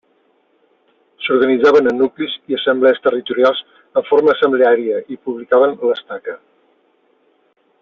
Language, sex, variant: Catalan, male, Central